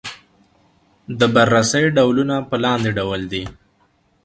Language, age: Pashto, 19-29